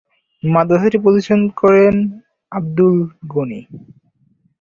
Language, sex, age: Bengali, male, under 19